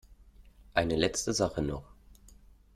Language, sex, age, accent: German, male, 30-39, Deutschland Deutsch